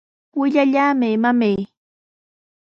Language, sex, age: Sihuas Ancash Quechua, female, 19-29